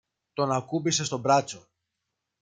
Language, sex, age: Greek, male, 30-39